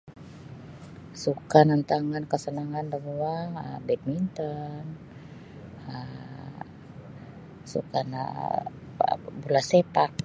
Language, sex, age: Sabah Bisaya, female, 50-59